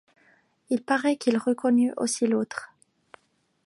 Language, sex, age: French, female, 19-29